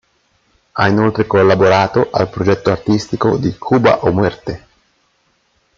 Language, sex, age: Italian, male, 40-49